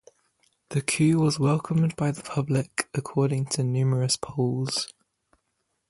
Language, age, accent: English, 19-29, England English